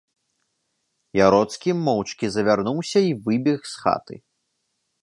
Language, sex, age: Belarusian, male, 19-29